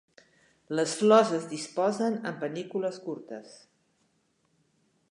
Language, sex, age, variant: Catalan, female, 70-79, Central